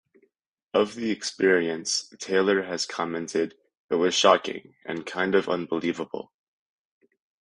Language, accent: English, United States English